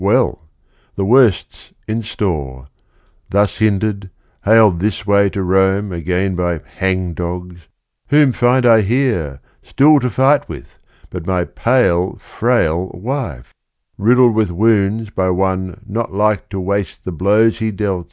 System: none